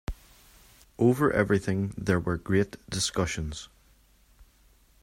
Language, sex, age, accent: English, male, 30-39, Irish English